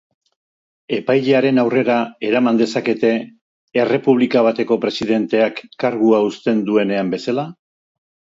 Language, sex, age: Basque, male, 60-69